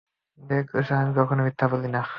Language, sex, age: Bengali, male, 19-29